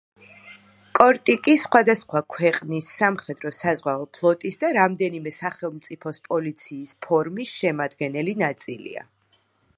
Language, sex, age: Georgian, female, 40-49